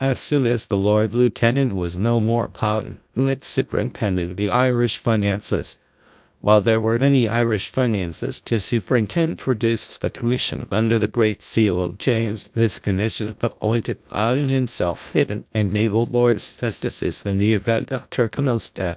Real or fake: fake